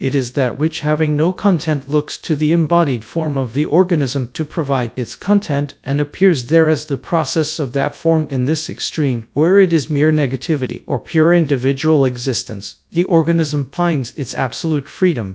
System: TTS, GradTTS